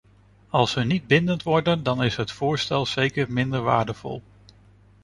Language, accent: Dutch, Nederlands Nederlands